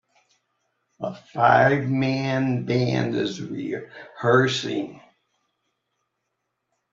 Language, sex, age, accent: English, male, 60-69, United States English